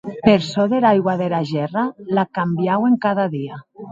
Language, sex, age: Occitan, female, 40-49